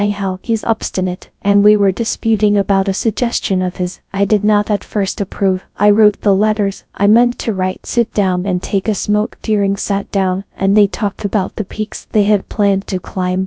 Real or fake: fake